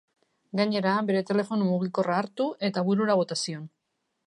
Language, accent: Basque, Mendebalekoa (Araba, Bizkaia, Gipuzkoako mendebaleko herri batzuk)